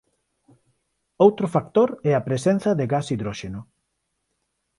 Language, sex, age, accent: Galician, male, 50-59, Neofalante